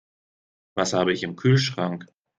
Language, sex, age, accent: German, male, 30-39, Deutschland Deutsch